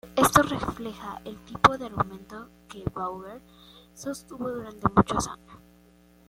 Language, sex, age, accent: Spanish, female, under 19, Andino-Pacífico: Colombia, Perú, Ecuador, oeste de Bolivia y Venezuela andina